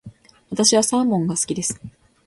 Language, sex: Japanese, female